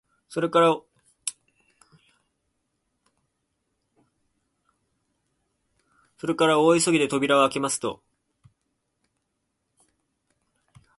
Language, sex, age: Japanese, male, 19-29